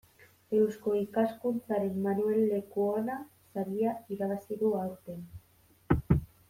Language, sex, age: Basque, female, 19-29